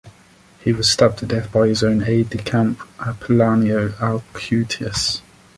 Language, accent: English, England English